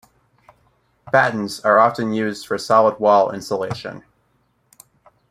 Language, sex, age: English, male, 19-29